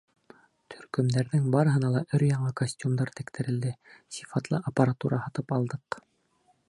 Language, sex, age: Bashkir, male, 30-39